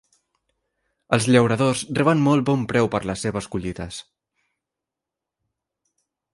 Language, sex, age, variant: Catalan, male, 19-29, Central